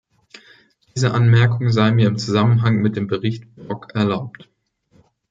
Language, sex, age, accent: German, male, 19-29, Deutschland Deutsch